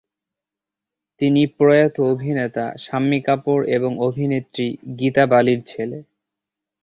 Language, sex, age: Bengali, male, 19-29